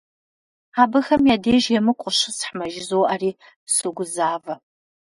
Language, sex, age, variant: Kabardian, female, 40-49, Адыгэбзэ (Къэбэрдей, Кирил, Урысей)